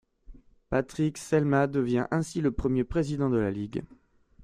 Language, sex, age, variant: French, male, 30-39, Français de métropole